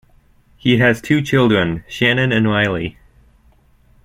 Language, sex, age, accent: English, male, under 19, United States English